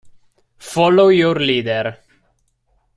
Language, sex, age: Italian, male, 19-29